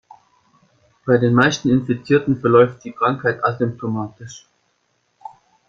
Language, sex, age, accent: German, male, 30-39, Deutschland Deutsch